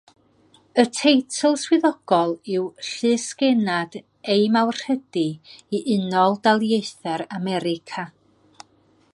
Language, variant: Welsh, North-Western Welsh